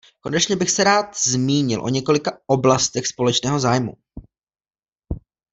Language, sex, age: Czech, male, 19-29